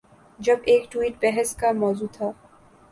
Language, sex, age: Urdu, female, 19-29